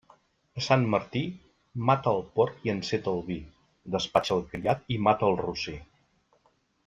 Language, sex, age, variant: Catalan, male, 40-49, Central